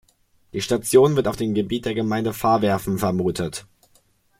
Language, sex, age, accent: German, male, under 19, Deutschland Deutsch